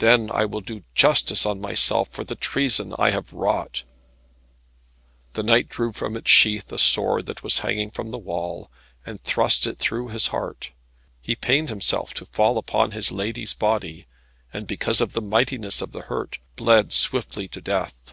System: none